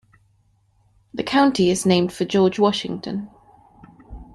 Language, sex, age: English, female, 30-39